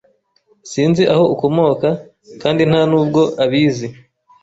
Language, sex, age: Kinyarwanda, male, 19-29